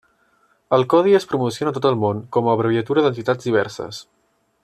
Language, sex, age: Catalan, male, 19-29